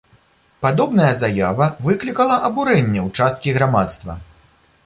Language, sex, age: Belarusian, male, 30-39